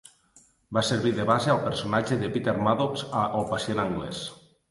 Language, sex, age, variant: Catalan, male, 40-49, Nord-Occidental